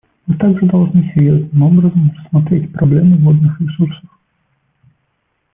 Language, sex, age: Russian, male, 30-39